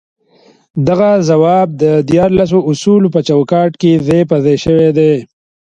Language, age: Pashto, 30-39